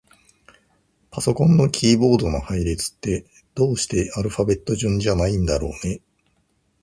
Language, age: Japanese, 50-59